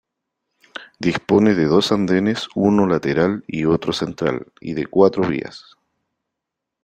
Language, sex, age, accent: Spanish, male, 40-49, Chileno: Chile, Cuyo